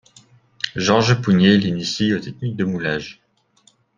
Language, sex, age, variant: French, male, 30-39, Français de métropole